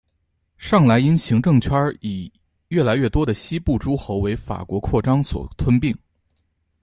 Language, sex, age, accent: Chinese, male, 19-29, 出生地：河北省